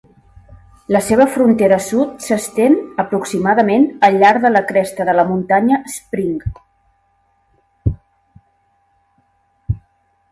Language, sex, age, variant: Catalan, female, 50-59, Central